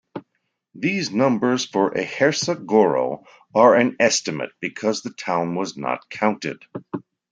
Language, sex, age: English, male, 60-69